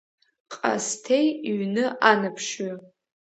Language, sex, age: Abkhazian, female, under 19